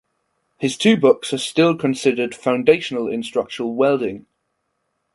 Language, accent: English, England English